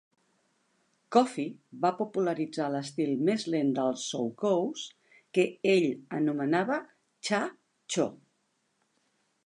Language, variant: Catalan, Central